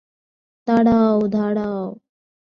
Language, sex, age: Bengali, female, 19-29